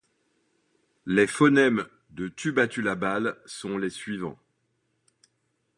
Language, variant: French, Français de métropole